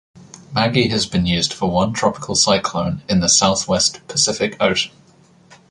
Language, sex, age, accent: English, male, 19-29, England English